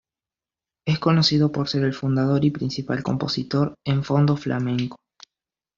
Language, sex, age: Spanish, male, under 19